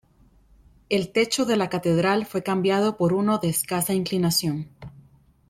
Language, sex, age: Spanish, female, 19-29